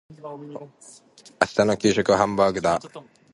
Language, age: Japanese, 19-29